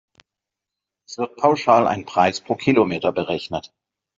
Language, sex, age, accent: German, male, 50-59, Deutschland Deutsch